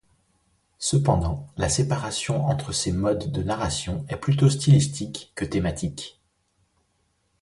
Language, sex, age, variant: French, male, 40-49, Français de métropole